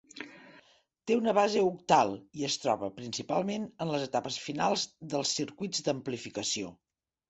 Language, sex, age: Catalan, female, 50-59